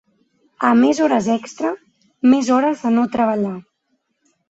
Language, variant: Catalan, Central